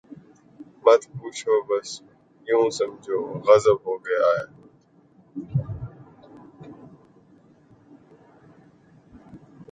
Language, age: Urdu, 19-29